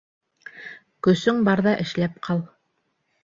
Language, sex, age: Bashkir, female, 30-39